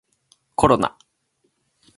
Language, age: Japanese, 19-29